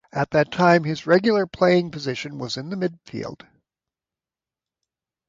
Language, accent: English, United States English